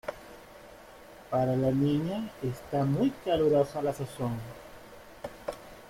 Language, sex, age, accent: Spanish, male, 40-49, Caribe: Cuba, Venezuela, Puerto Rico, República Dominicana, Panamá, Colombia caribeña, México caribeño, Costa del golfo de México